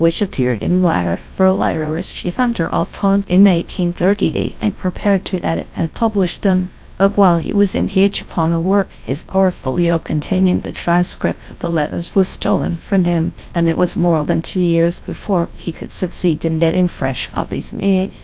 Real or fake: fake